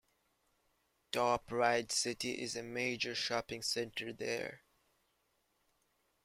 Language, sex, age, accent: English, male, 19-29, West Indies and Bermuda (Bahamas, Bermuda, Jamaica, Trinidad)